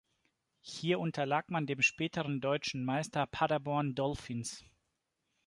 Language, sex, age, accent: German, male, 30-39, Deutschland Deutsch